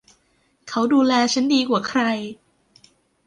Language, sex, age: Thai, female, 19-29